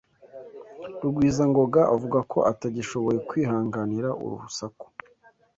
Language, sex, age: Kinyarwanda, male, 19-29